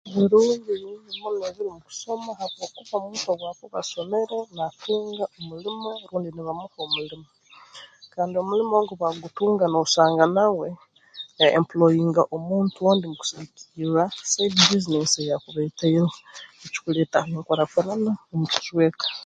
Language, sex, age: Tooro, female, 19-29